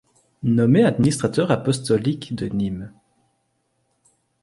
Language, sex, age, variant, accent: French, male, 30-39, Français d'Europe, Français de Belgique